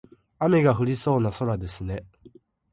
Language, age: Japanese, under 19